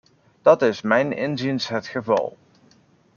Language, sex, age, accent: Dutch, male, 30-39, Nederlands Nederlands